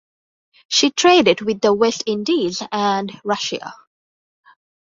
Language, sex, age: English, female, 19-29